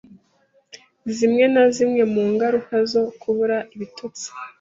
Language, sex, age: Kinyarwanda, female, 19-29